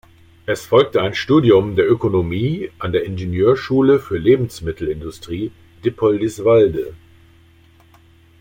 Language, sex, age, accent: German, male, 50-59, Deutschland Deutsch